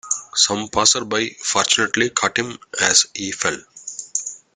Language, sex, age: English, male, 40-49